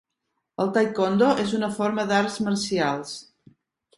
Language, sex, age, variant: Catalan, female, 19-29, Central